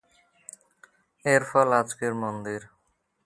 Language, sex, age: Bengali, male, 30-39